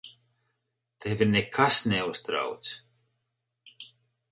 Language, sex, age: Latvian, male, 50-59